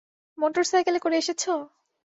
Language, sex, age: Bengali, female, 19-29